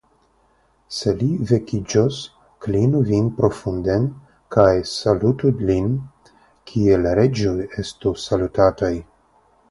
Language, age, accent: Esperanto, 30-39, Internacia